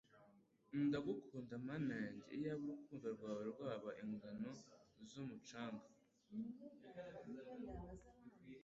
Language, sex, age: Kinyarwanda, male, under 19